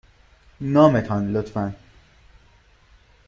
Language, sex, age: Persian, male, 19-29